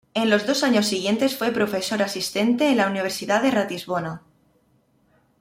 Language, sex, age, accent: Spanish, female, 19-29, España: Centro-Sur peninsular (Madrid, Toledo, Castilla-La Mancha)